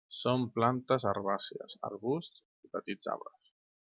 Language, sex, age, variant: Catalan, male, 30-39, Central